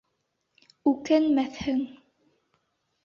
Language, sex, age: Bashkir, female, 19-29